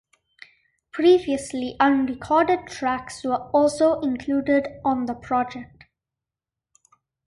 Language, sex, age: English, male, under 19